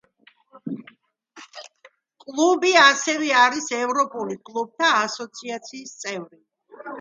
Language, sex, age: Georgian, female, 50-59